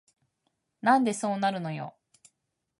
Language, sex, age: Japanese, female, 40-49